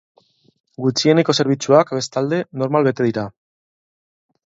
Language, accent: Basque, Mendebalekoa (Araba, Bizkaia, Gipuzkoako mendebaleko herri batzuk)